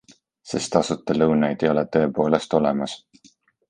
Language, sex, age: Estonian, male, 19-29